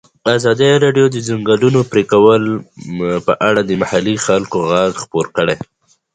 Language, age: Pashto, 19-29